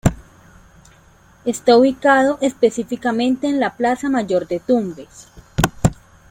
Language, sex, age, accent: Spanish, female, 19-29, Caribe: Cuba, Venezuela, Puerto Rico, República Dominicana, Panamá, Colombia caribeña, México caribeño, Costa del golfo de México